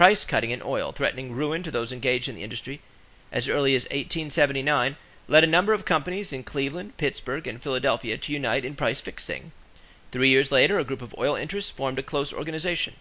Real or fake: real